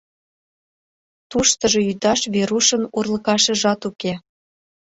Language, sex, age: Mari, female, 19-29